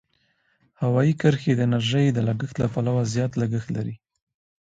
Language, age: Pashto, 19-29